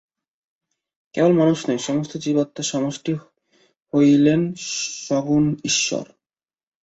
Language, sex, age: Bengali, male, 19-29